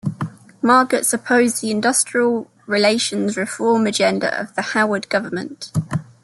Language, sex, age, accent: English, female, 19-29, England English